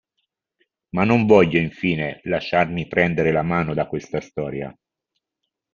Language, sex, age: Italian, male, 50-59